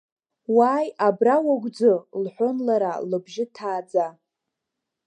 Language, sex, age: Abkhazian, female, under 19